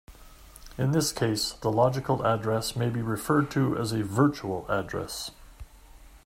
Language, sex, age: English, male, 60-69